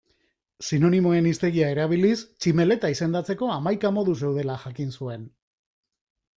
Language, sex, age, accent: Basque, male, 40-49, Mendebalekoa (Araba, Bizkaia, Gipuzkoako mendebaleko herri batzuk)